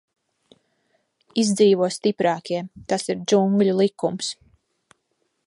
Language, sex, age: Latvian, female, 19-29